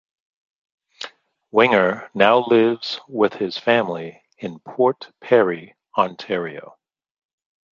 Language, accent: English, United States English